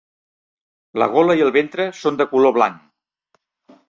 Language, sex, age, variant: Catalan, male, 50-59, Central